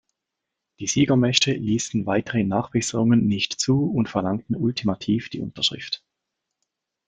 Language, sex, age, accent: German, male, 30-39, Schweizerdeutsch